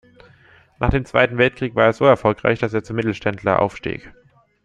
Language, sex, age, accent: German, male, under 19, Deutschland Deutsch